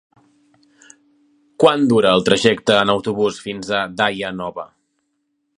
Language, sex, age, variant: Catalan, male, 30-39, Central